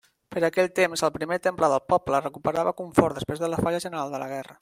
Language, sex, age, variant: Catalan, male, 30-39, Central